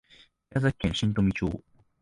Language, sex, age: Japanese, male, 19-29